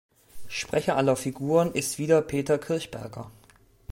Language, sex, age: German, male, 19-29